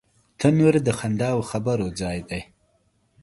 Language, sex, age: Pashto, male, 19-29